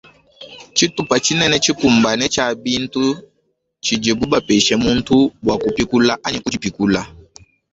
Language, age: Luba-Lulua, 19-29